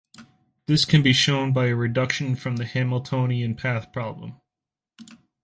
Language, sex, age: English, male, 30-39